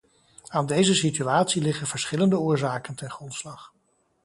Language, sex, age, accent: Dutch, male, 50-59, Nederlands Nederlands